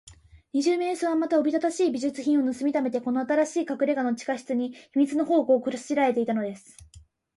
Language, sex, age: Japanese, female, under 19